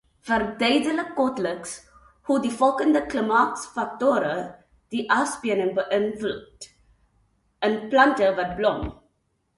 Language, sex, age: Afrikaans, female, 30-39